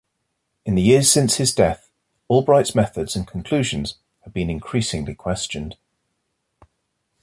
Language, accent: English, England English